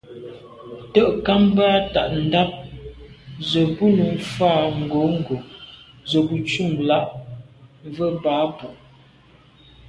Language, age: Medumba, 30-39